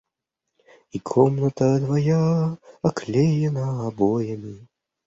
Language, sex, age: Russian, male, under 19